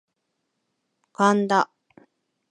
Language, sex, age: Japanese, female, 40-49